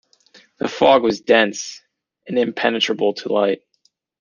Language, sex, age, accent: English, male, 19-29, United States English